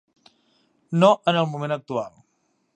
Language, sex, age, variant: Catalan, male, 30-39, Central